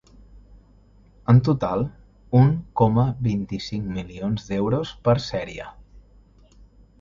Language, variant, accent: Catalan, Central, central